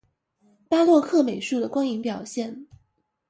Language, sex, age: Chinese, female, 19-29